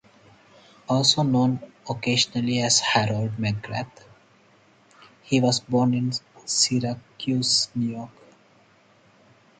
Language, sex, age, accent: English, male, 30-39, India and South Asia (India, Pakistan, Sri Lanka); Singaporean English